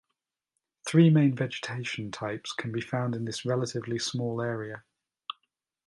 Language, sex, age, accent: English, male, 40-49, England English